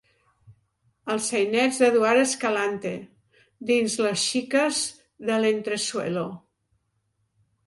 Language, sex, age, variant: Catalan, female, 60-69, Central